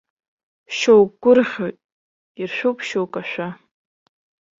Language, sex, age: Abkhazian, male, under 19